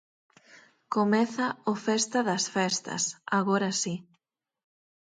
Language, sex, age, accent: Galician, female, 30-39, Normativo (estándar)